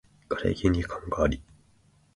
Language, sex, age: Japanese, male, 19-29